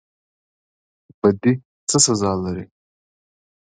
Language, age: Pashto, 30-39